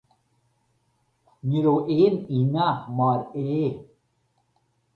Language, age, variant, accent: Irish, 50-59, Gaeilge Uladh, Cainteoir dúchais, Gaeltacht